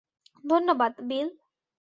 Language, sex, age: Bengali, female, 19-29